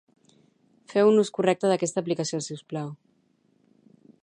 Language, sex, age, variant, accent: Catalan, female, 40-49, Central, central